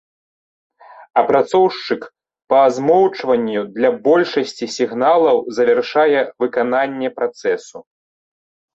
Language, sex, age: Belarusian, male, 19-29